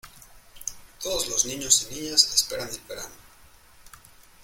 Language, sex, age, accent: Spanish, male, 19-29, México